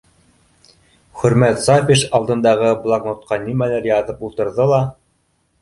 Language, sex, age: Bashkir, male, 19-29